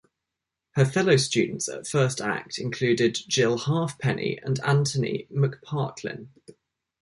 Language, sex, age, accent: English, male, 19-29, England English